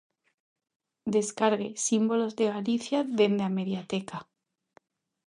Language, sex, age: Galician, female, 19-29